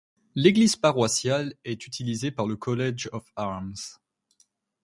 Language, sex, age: French, female, 19-29